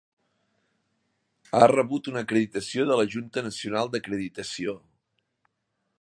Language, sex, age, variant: Catalan, male, 40-49, Central